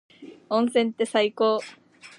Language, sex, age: Japanese, female, 19-29